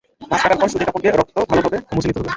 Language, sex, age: Bengali, male, 19-29